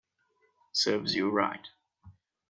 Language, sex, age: English, male, 19-29